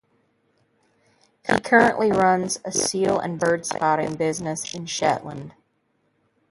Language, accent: English, United States English